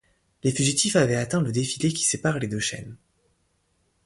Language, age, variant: French, 19-29, Français de métropole